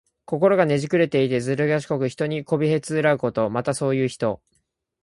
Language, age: Japanese, 19-29